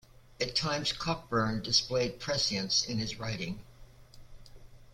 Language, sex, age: English, female, 70-79